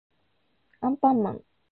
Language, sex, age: Japanese, female, 19-29